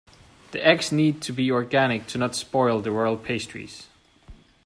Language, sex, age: English, male, 19-29